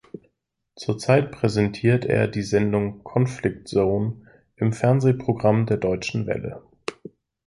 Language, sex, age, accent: German, male, 30-39, Deutschland Deutsch